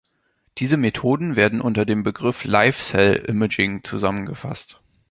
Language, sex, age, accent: German, male, 19-29, Deutschland Deutsch